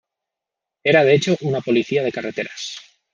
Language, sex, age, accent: Spanish, male, 19-29, España: Centro-Sur peninsular (Madrid, Toledo, Castilla-La Mancha)